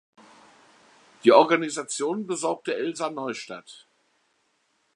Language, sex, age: German, male, 60-69